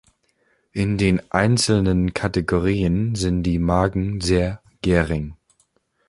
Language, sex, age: German, male, 19-29